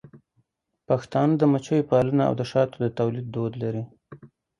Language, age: Pashto, 40-49